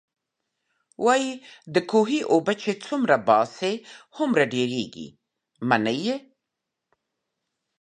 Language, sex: Pashto, female